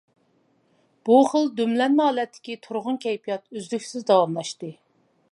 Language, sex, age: Uyghur, female, 40-49